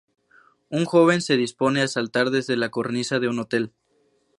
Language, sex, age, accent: Spanish, male, 19-29, México